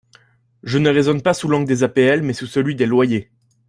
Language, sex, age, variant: French, male, 19-29, Français de métropole